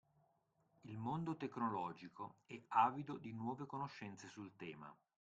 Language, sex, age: Italian, male, 50-59